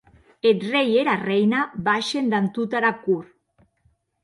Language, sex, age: Occitan, female, 40-49